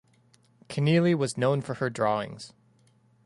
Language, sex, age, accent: English, male, 19-29, United States English